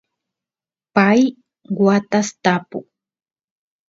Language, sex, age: Santiago del Estero Quichua, female, 30-39